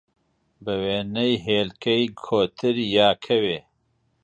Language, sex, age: Central Kurdish, male, 40-49